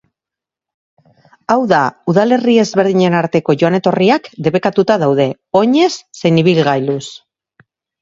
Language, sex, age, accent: Basque, male, 40-49, Mendebalekoa (Araba, Bizkaia, Gipuzkoako mendebaleko herri batzuk)